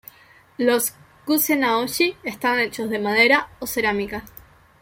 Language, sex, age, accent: Spanish, female, 19-29, Rioplatense: Argentina, Uruguay, este de Bolivia, Paraguay